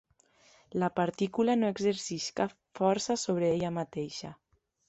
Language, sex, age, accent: Catalan, female, 19-29, valencià